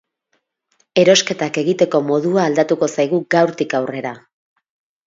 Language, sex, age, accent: Basque, female, 30-39, Mendebalekoa (Araba, Bizkaia, Gipuzkoako mendebaleko herri batzuk)